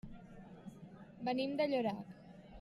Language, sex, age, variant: Catalan, female, 19-29, Central